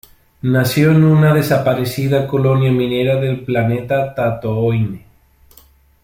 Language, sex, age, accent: Spanish, male, 19-29, España: Sur peninsular (Andalucia, Extremadura, Murcia)